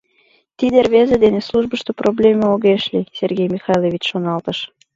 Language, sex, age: Mari, female, 19-29